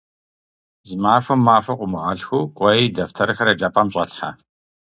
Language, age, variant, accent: Kabardian, 40-49, Адыгэбзэ (Къэбэрдей, Кирил, псоми зэдай), Джылэхъстэней (Gilahsteney)